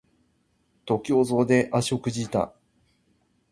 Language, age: Japanese, 19-29